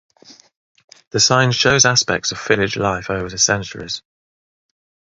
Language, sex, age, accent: English, male, 30-39, England English